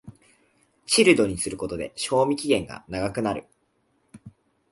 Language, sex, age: Japanese, male, under 19